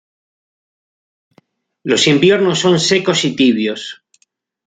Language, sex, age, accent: Spanish, male, 50-59, Rioplatense: Argentina, Uruguay, este de Bolivia, Paraguay